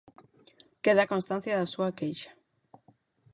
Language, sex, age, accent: Galician, female, 30-39, Oriental (común en zona oriental); Normativo (estándar)